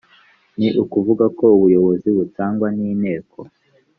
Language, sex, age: Kinyarwanda, male, under 19